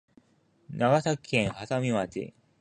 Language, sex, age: Japanese, male, 19-29